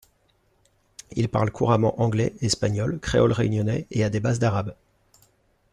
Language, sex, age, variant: French, male, 40-49, Français de métropole